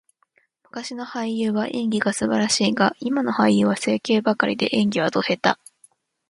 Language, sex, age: Japanese, female, 19-29